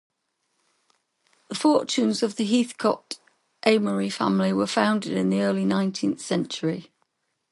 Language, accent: English, England English